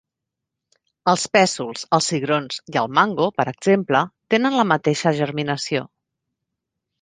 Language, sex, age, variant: Catalan, female, 40-49, Central